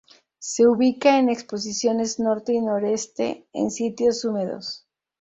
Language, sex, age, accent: Spanish, female, 50-59, México